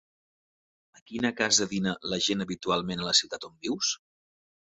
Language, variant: Catalan, Central